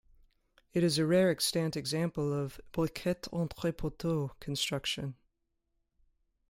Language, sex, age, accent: English, female, 30-39, United States English